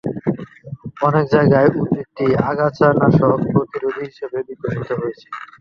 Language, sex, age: Bengali, male, 19-29